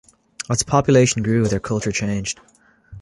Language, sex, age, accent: English, male, 19-29, Irish English